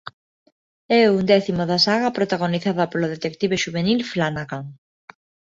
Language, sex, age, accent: Galician, female, 19-29, Neofalante